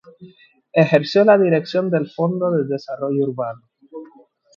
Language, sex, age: Spanish, male, 19-29